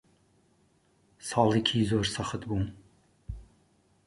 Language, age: Central Kurdish, 30-39